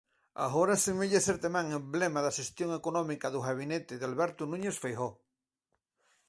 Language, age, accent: Galician, 50-59, Atlántico (seseo e gheada)